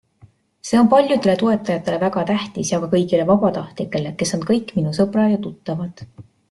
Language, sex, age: Estonian, female, 19-29